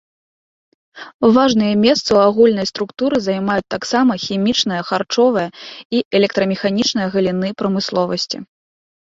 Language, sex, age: Belarusian, female, 30-39